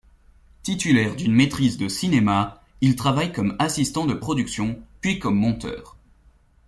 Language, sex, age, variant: French, male, 19-29, Français de métropole